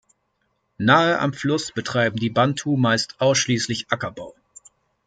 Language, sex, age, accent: German, male, 30-39, Deutschland Deutsch